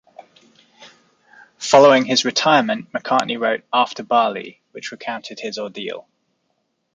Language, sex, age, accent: English, male, 30-39, England English